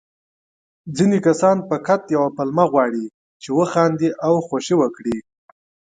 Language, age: Pashto, 19-29